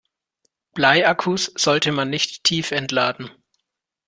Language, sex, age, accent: German, male, 30-39, Deutschland Deutsch